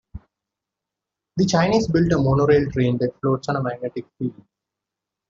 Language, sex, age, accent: English, male, 19-29, India and South Asia (India, Pakistan, Sri Lanka)